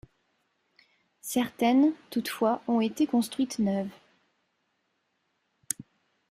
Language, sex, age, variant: French, female, 19-29, Français de métropole